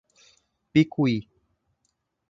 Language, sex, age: Portuguese, male, 19-29